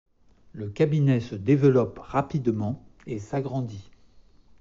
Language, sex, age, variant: French, male, 40-49, Français de métropole